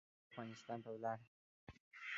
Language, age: English, 19-29